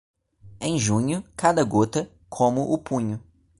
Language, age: Portuguese, under 19